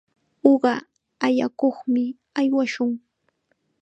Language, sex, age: Chiquián Ancash Quechua, female, 19-29